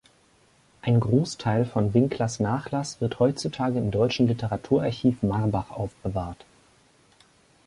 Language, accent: German, Deutschland Deutsch